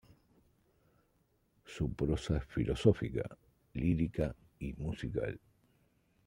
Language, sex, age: Spanish, male, 30-39